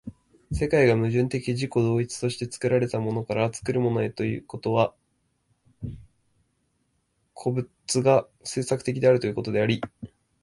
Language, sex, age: Japanese, male, 19-29